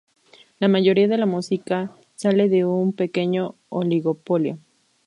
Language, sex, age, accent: Spanish, female, 19-29, México